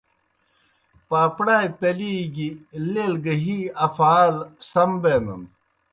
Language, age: Kohistani Shina, 60-69